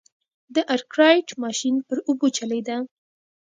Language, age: Pashto, 19-29